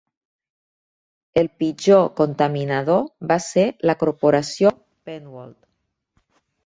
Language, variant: Catalan, Nord-Occidental